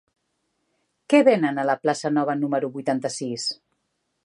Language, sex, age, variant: Catalan, female, 50-59, Central